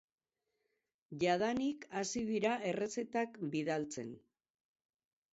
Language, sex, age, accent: Basque, female, 70-79, Erdialdekoa edo Nafarra (Gipuzkoa, Nafarroa)